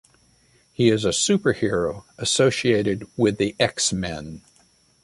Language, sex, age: English, male, 60-69